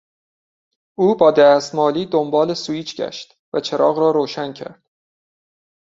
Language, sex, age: Persian, male, 40-49